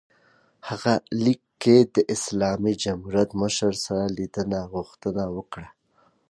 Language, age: Pashto, 30-39